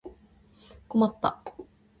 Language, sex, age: Japanese, female, 19-29